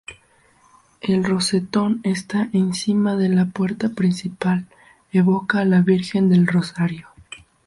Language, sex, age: Spanish, female, under 19